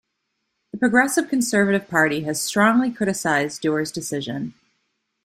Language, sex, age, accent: English, female, 30-39, United States English